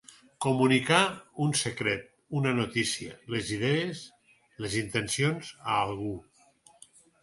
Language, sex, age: Catalan, male, 60-69